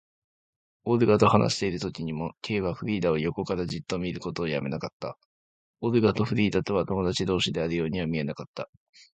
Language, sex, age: Japanese, male, 19-29